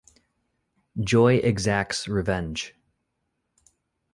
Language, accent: English, United States English